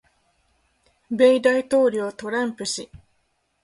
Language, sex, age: Japanese, female, 19-29